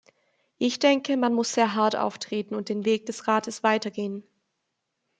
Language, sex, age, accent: German, female, 19-29, Deutschland Deutsch